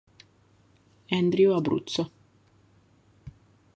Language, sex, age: Italian, female, 30-39